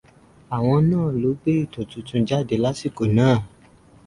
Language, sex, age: Yoruba, male, 19-29